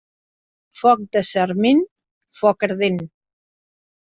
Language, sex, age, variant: Catalan, female, 60-69, Central